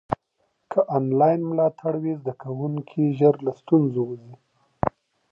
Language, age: Pashto, 30-39